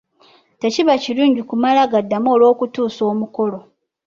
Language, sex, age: Ganda, female, 30-39